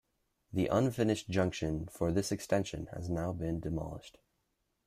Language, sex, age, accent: English, male, under 19, United States English